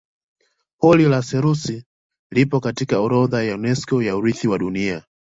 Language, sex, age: Swahili, male, 19-29